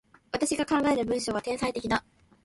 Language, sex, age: Japanese, female, 19-29